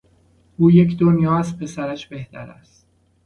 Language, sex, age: Persian, male, 30-39